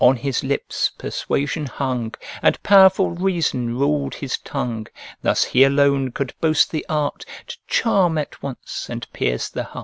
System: none